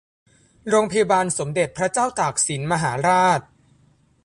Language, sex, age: Thai, male, under 19